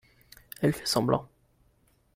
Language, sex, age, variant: French, male, 19-29, Français de métropole